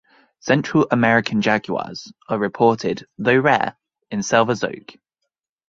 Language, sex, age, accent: English, male, 19-29, England English